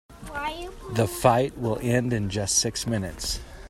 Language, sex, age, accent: English, male, 30-39, United States English